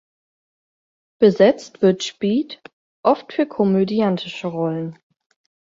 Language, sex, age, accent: German, female, 19-29, Deutschland Deutsch